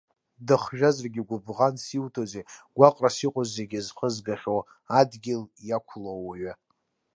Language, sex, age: Abkhazian, male, 19-29